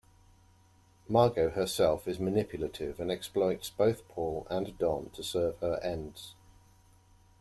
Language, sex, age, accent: English, male, 40-49, England English